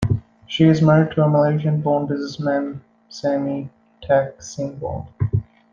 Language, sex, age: English, male, 19-29